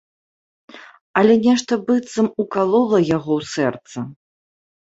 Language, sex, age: Belarusian, female, 40-49